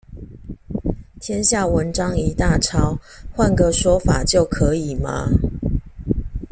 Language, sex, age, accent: Chinese, female, 40-49, 出生地：臺南市